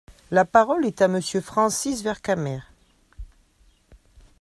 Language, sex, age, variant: French, female, 60-69, Français de métropole